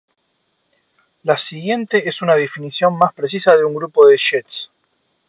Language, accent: Spanish, Rioplatense: Argentina, Uruguay, este de Bolivia, Paraguay